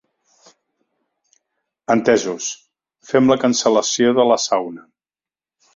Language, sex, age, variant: Catalan, male, 60-69, Septentrional